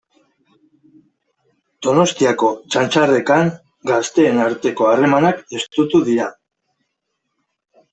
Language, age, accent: Basque, 30-39, Mendebalekoa (Araba, Bizkaia, Gipuzkoako mendebaleko herri batzuk)